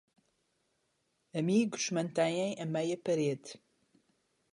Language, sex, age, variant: Portuguese, female, 40-49, Portuguese (Portugal)